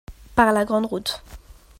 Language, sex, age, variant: French, female, 19-29, Français de métropole